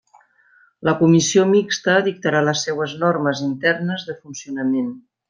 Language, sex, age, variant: Catalan, female, 50-59, Central